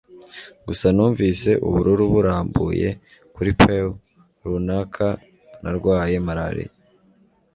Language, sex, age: Kinyarwanda, male, 19-29